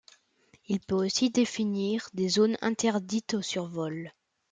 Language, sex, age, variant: French, male, under 19, Français de métropole